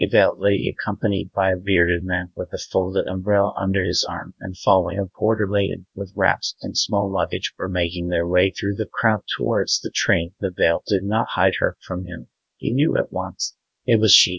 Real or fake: fake